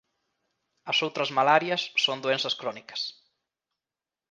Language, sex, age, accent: Galician, male, 19-29, Atlántico (seseo e gheada)